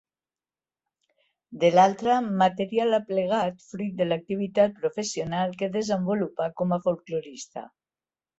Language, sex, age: Catalan, female, 60-69